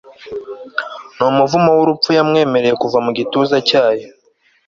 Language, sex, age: Kinyarwanda, male, 19-29